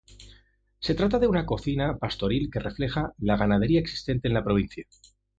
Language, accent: Spanish, España: Centro-Sur peninsular (Madrid, Toledo, Castilla-La Mancha)